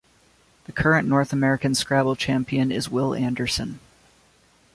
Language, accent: English, United States English